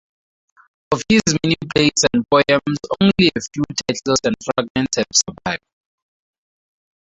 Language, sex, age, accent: English, male, 19-29, Southern African (South Africa, Zimbabwe, Namibia)